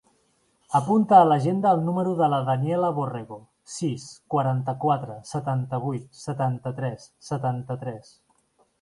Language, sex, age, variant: Catalan, male, 40-49, Central